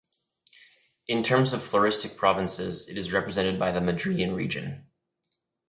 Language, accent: English, United States English